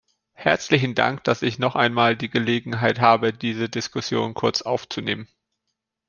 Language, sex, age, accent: German, male, 19-29, Deutschland Deutsch